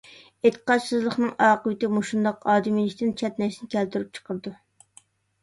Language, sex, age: Uyghur, female, 30-39